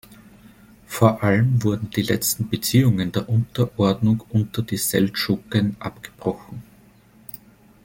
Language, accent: German, Österreichisches Deutsch